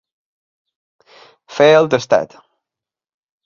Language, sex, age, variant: Catalan, male, 19-29, Balear